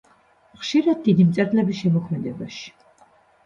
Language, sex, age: Georgian, female, 40-49